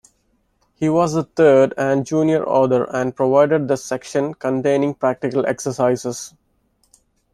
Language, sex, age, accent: English, male, 30-39, India and South Asia (India, Pakistan, Sri Lanka)